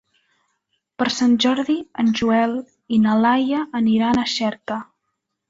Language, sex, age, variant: Catalan, female, under 19, Central